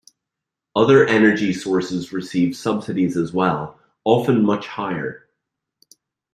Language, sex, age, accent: English, male, 40-49, Irish English